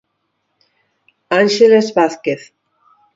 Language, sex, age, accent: Galician, female, 50-59, Oriental (común en zona oriental)